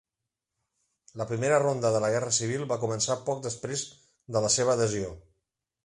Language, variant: Catalan, Central